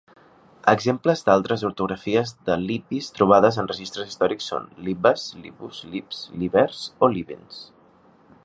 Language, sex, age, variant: Catalan, male, 19-29, Central